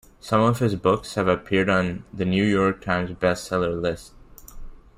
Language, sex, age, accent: English, male, under 19, United States English